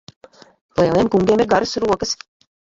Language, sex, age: Latvian, female, 30-39